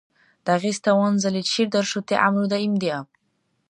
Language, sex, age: Dargwa, female, 19-29